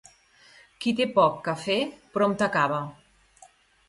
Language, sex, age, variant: Catalan, female, 40-49, Central